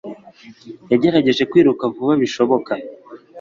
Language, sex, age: Kinyarwanda, male, under 19